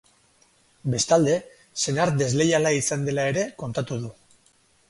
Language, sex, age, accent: Basque, male, 40-49, Mendebalekoa (Araba, Bizkaia, Gipuzkoako mendebaleko herri batzuk)